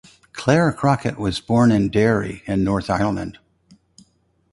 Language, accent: English, United States English